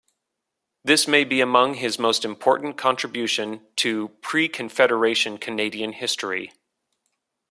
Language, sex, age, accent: English, male, 30-39, United States English